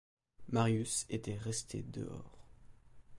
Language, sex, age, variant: French, male, under 19, Français de métropole